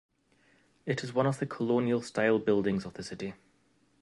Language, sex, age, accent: English, male, 19-29, Scottish English